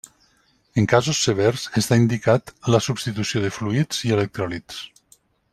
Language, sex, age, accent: Catalan, male, 50-59, valencià